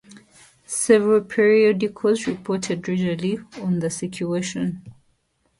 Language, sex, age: English, female, 30-39